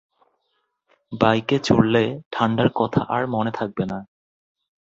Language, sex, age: Bengali, male, 19-29